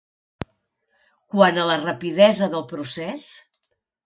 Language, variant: Catalan, Nord-Occidental